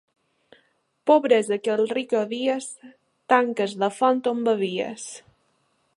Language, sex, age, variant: Catalan, female, 19-29, Balear